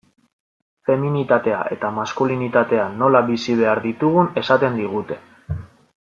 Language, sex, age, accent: Basque, male, 19-29, Mendebalekoa (Araba, Bizkaia, Gipuzkoako mendebaleko herri batzuk)